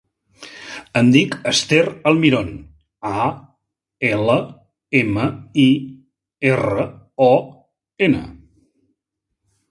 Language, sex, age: Catalan, male, 40-49